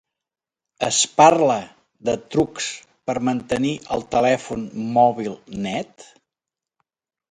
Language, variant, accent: Catalan, Central, central